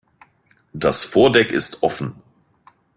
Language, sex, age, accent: German, male, 40-49, Deutschland Deutsch